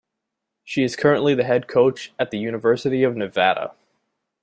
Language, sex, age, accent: English, male, 19-29, United States English